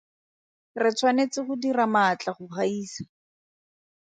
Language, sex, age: Tswana, female, 30-39